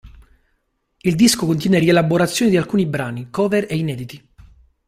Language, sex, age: Italian, male, 30-39